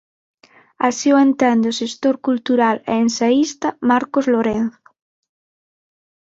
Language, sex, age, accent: Galician, female, 19-29, Atlántico (seseo e gheada); Normativo (estándar)